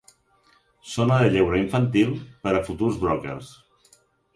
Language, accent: Catalan, Barcelona